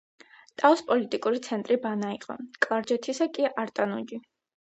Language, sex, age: Georgian, female, under 19